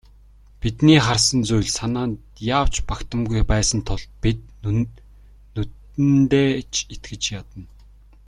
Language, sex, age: Mongolian, male, 19-29